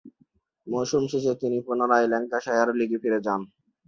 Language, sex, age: Bengali, male, 19-29